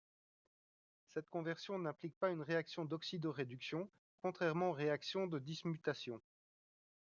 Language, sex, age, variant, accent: French, male, 30-39, Français d'Europe, Français de Belgique